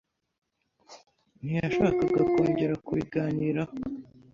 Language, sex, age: Kinyarwanda, male, under 19